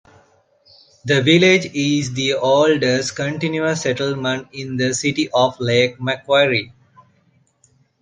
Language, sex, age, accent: English, male, 30-39, India and South Asia (India, Pakistan, Sri Lanka)